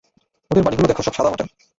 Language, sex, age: Bengali, male, 19-29